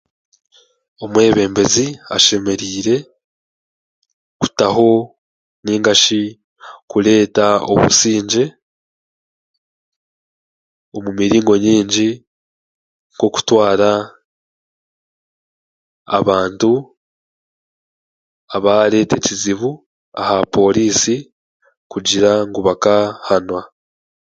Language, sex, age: Chiga, male, 19-29